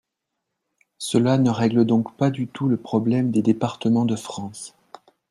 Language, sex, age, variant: French, male, 40-49, Français de métropole